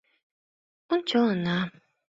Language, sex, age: Mari, female, under 19